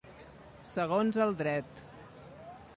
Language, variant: Catalan, Central